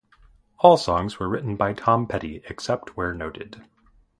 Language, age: English, 30-39